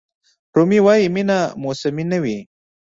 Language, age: Pashto, 19-29